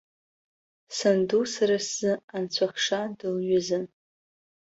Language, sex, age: Abkhazian, female, under 19